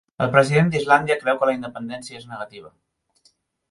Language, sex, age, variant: Catalan, male, 30-39, Central